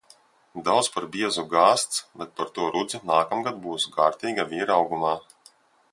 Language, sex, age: Latvian, male, 30-39